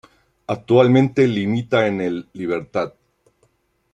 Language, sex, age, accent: Spanish, male, 60-69, España: Centro-Sur peninsular (Madrid, Toledo, Castilla-La Mancha)